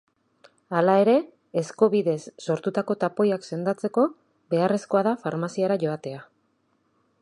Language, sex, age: Basque, female, 40-49